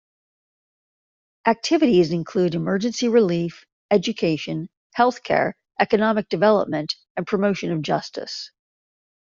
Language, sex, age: English, female, 50-59